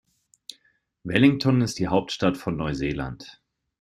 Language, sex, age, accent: German, male, 30-39, Deutschland Deutsch